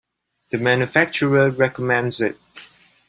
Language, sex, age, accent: English, male, 30-39, Malaysian English